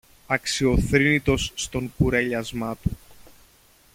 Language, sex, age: Greek, male, 30-39